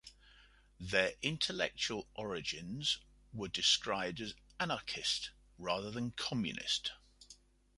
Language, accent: English, England English